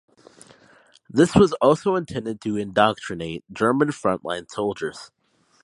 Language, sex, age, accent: English, male, under 19, United States English